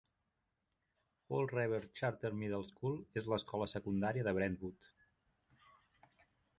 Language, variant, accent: Catalan, Central, tarragoní